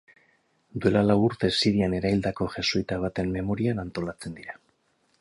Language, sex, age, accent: Basque, male, 50-59, Erdialdekoa edo Nafarra (Gipuzkoa, Nafarroa)